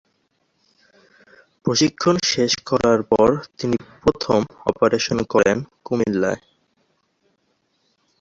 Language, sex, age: Bengali, male, 19-29